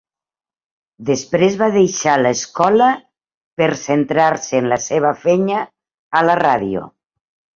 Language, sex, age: Catalan, female, 60-69